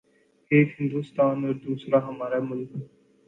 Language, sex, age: Urdu, male, 19-29